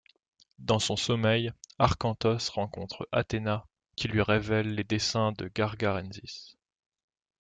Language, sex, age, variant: French, male, 19-29, Français de métropole